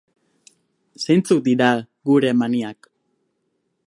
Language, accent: Basque, Mendebalekoa (Araba, Bizkaia, Gipuzkoako mendebaleko herri batzuk)